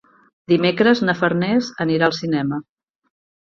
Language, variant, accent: Catalan, Central, central